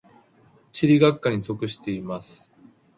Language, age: Japanese, 30-39